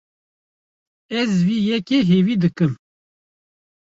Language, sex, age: Kurdish, male, 50-59